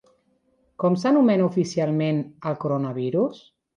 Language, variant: Catalan, Central